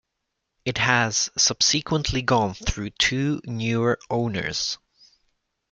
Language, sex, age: English, male, under 19